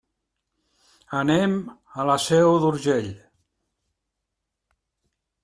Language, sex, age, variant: Catalan, male, 70-79, Central